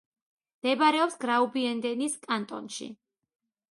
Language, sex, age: Georgian, female, 30-39